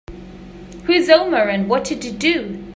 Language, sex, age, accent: English, female, 19-29, England English